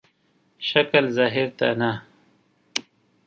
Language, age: Pashto, 30-39